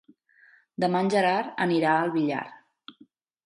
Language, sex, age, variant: Catalan, female, 30-39, Central